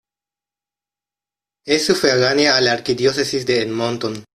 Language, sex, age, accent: Spanish, male, 19-29, México